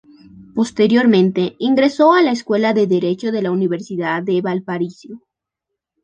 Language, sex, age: Spanish, female, 19-29